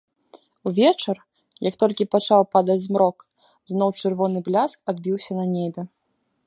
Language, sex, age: Belarusian, female, 19-29